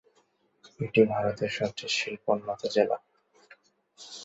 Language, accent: Bengali, Bangladeshi